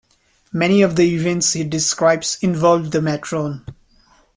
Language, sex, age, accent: English, male, 19-29, India and South Asia (India, Pakistan, Sri Lanka)